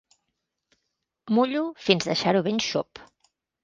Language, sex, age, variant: Catalan, female, 50-59, Central